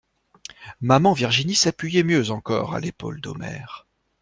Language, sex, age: French, male, 40-49